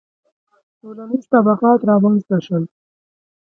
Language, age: Pashto, 19-29